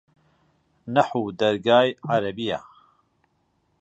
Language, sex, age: Central Kurdish, male, 40-49